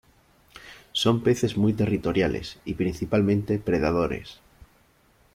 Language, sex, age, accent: Spanish, male, 30-39, España: Sur peninsular (Andalucia, Extremadura, Murcia)